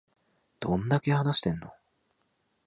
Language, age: Japanese, 19-29